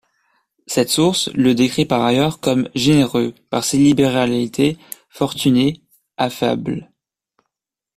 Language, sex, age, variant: French, male, under 19, Français de métropole